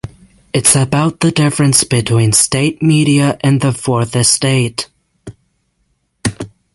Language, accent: English, United States English; England English